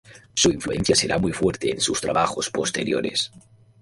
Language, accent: Spanish, España: Centro-Sur peninsular (Madrid, Toledo, Castilla-La Mancha)